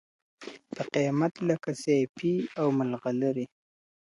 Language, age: Pashto, 19-29